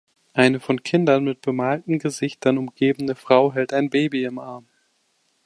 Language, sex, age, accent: German, male, 19-29, Deutschland Deutsch